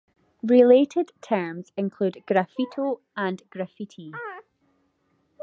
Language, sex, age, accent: English, female, 19-29, Scottish English